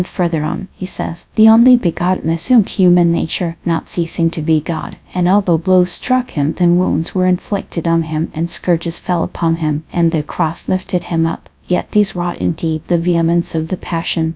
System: TTS, GradTTS